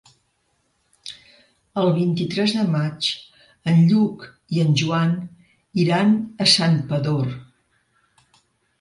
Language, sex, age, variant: Catalan, female, 60-69, Central